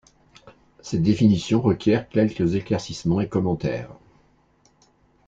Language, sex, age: French, male, 60-69